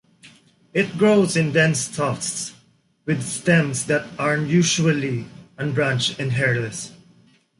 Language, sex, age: English, male, 19-29